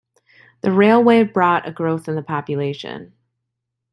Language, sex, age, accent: English, female, 30-39, United States English